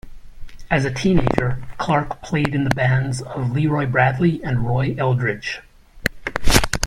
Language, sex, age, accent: English, male, 50-59, United States English